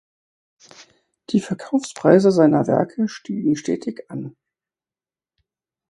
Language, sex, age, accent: German, female, 50-59, Deutschland Deutsch